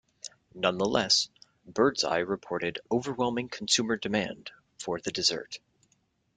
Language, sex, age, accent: English, male, 30-39, United States English